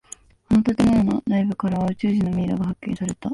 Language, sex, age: Japanese, female, 19-29